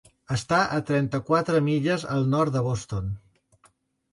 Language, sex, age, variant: Catalan, male, 50-59, Central